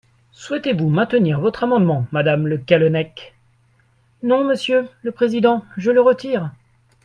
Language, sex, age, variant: French, male, 40-49, Français de métropole